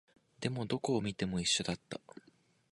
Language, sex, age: Japanese, male, 19-29